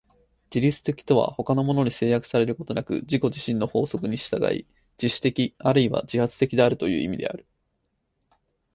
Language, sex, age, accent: Japanese, male, 19-29, 標準語